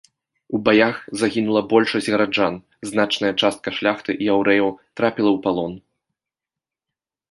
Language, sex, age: Belarusian, male, 19-29